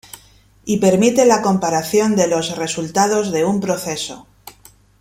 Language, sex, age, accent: Spanish, female, 50-59, España: Centro-Sur peninsular (Madrid, Toledo, Castilla-La Mancha)